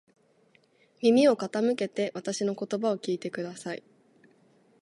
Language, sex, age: Japanese, female, 19-29